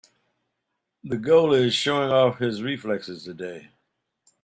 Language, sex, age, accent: English, male, 70-79, United States English